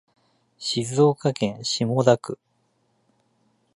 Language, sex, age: Japanese, male, 30-39